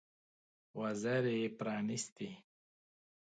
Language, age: Pashto, 30-39